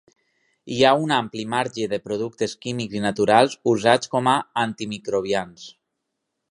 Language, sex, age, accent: Catalan, male, 30-39, valencià